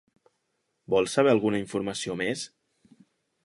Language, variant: Catalan, Central